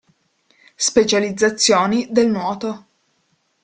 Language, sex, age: Italian, female, 19-29